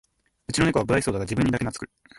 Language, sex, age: Japanese, male, under 19